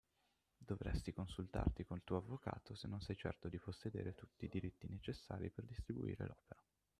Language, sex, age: Italian, male, 19-29